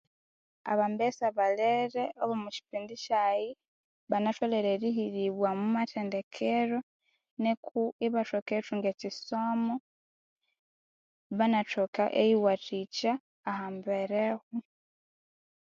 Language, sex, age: Konzo, female, 19-29